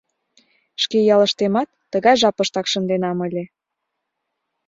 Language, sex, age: Mari, female, 19-29